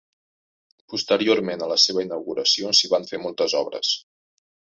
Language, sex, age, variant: Catalan, male, 30-39, Central